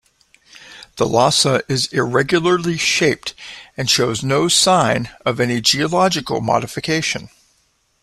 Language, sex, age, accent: English, male, 40-49, United States English